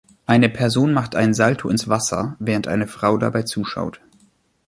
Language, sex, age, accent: German, male, 19-29, Deutschland Deutsch